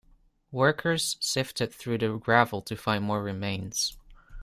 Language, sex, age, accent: English, male, 19-29, United States English